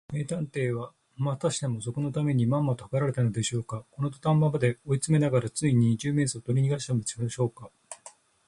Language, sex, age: Japanese, male, 50-59